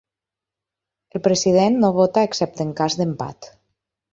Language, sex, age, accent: Catalan, female, 30-39, valencià